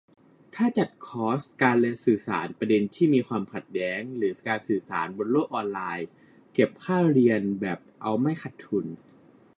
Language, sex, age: Thai, male, 19-29